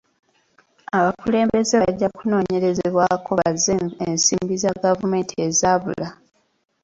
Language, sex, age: Ganda, female, 19-29